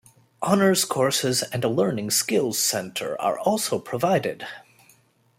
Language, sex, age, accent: English, male, 30-39, United States English